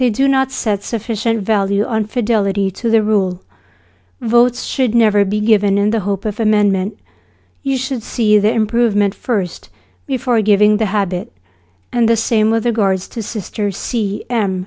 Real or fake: real